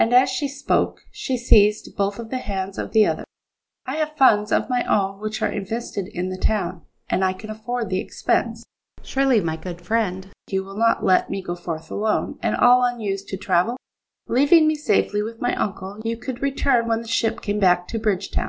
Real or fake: real